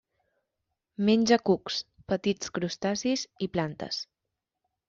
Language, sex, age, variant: Catalan, female, 19-29, Central